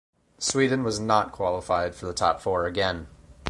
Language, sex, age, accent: English, male, 19-29, United States English